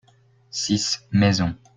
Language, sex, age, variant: French, male, 19-29, Français de métropole